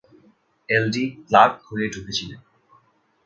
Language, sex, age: Bengali, male, 19-29